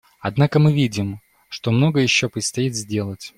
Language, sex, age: Russian, male, 19-29